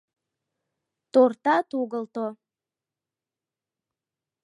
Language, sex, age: Mari, female, 19-29